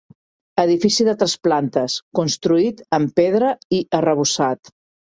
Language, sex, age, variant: Catalan, female, 50-59, Central